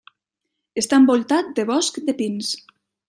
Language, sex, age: Catalan, female, 30-39